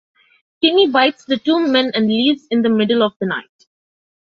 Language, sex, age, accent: English, female, 19-29, India and South Asia (India, Pakistan, Sri Lanka)